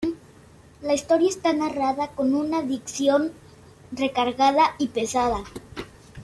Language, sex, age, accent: Spanish, male, under 19, México